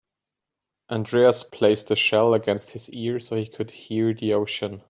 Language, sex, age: English, male, 19-29